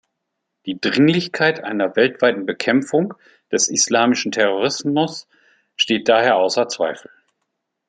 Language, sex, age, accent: German, male, 50-59, Deutschland Deutsch